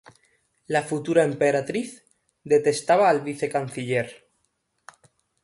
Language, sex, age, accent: Spanish, male, 19-29, España: Sur peninsular (Andalucia, Extremadura, Murcia)